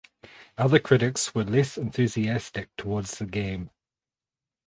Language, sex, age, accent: English, male, 30-39, New Zealand English